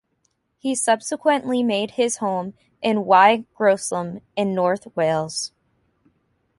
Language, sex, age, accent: English, female, 19-29, United States English